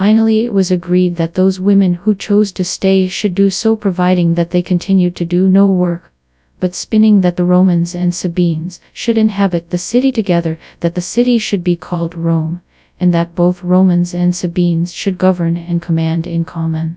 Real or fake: fake